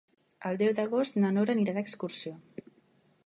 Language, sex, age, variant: Catalan, female, 19-29, Central